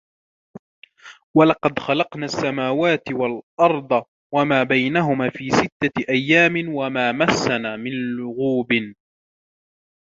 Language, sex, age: Arabic, male, 19-29